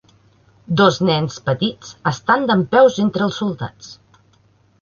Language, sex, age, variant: Catalan, female, 30-39, Central